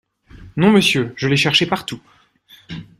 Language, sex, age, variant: French, male, 30-39, Français de métropole